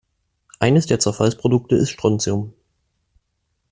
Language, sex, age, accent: German, male, 19-29, Deutschland Deutsch